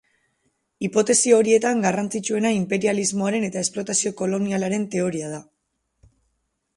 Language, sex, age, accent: Basque, female, 19-29, Mendebalekoa (Araba, Bizkaia, Gipuzkoako mendebaleko herri batzuk)